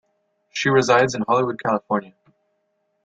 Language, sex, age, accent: English, male, under 19, United States English